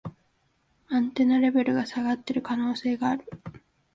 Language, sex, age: Japanese, female, 19-29